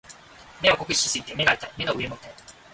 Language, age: Japanese, 19-29